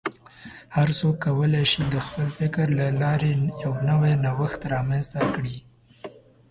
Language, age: Pashto, 19-29